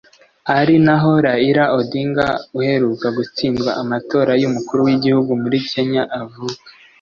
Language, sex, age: Kinyarwanda, male, 19-29